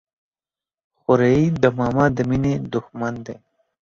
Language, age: Pashto, 19-29